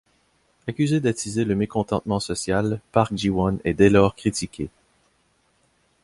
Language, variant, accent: French, Français d'Amérique du Nord, Français du Canada